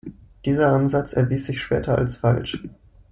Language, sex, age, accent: German, male, 19-29, Deutschland Deutsch